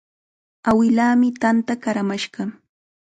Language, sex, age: Chiquián Ancash Quechua, female, 19-29